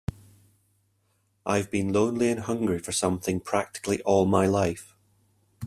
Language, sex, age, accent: English, male, 40-49, Scottish English